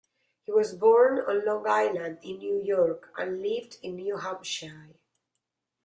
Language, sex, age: English, female, 40-49